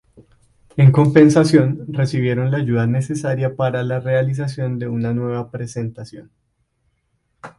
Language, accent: Spanish, Caribe: Cuba, Venezuela, Puerto Rico, República Dominicana, Panamá, Colombia caribeña, México caribeño, Costa del golfo de México